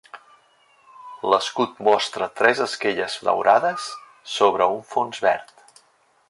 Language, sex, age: Catalan, male, 50-59